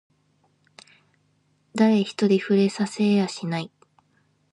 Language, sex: Japanese, female